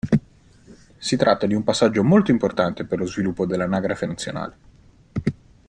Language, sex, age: Italian, male, 19-29